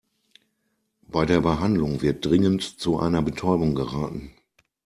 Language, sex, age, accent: German, male, 40-49, Deutschland Deutsch